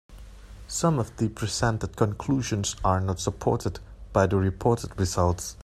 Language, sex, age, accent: English, male, 30-39, Hong Kong English